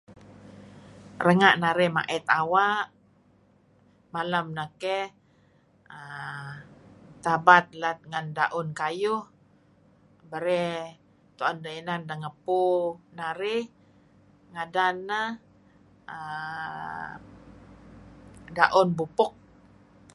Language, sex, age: Kelabit, female, 60-69